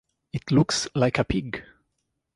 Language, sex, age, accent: English, male, 19-29, United States English